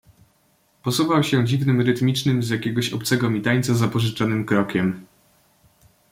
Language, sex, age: Polish, male, 19-29